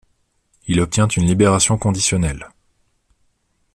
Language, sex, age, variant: French, male, 30-39, Français de métropole